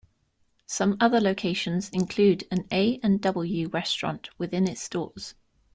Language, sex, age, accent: English, female, 19-29, England English